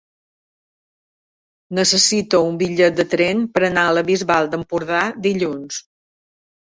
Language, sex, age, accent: Catalan, female, 60-69, mallorquí